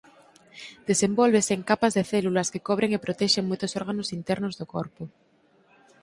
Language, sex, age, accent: Galician, female, under 19, Normativo (estándar)